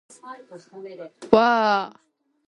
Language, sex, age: English, female, under 19